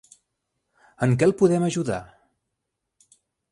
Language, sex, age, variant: Catalan, male, 30-39, Central